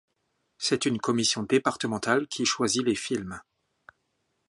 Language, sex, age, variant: French, male, 40-49, Français de métropole